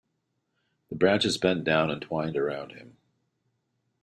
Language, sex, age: English, male, 50-59